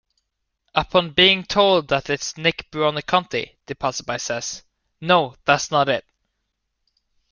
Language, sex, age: English, male, 19-29